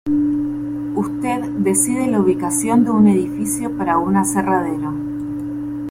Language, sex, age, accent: Spanish, female, 30-39, Rioplatense: Argentina, Uruguay, este de Bolivia, Paraguay